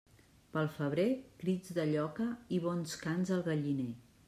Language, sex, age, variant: Catalan, female, 40-49, Central